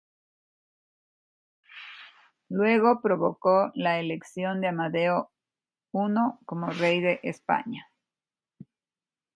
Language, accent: Spanish, Andino-Pacífico: Colombia, Perú, Ecuador, oeste de Bolivia y Venezuela andina